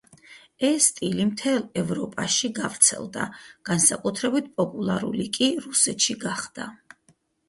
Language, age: Georgian, 40-49